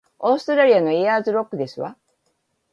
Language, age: Japanese, 50-59